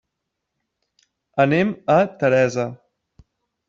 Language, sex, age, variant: Catalan, male, 19-29, Central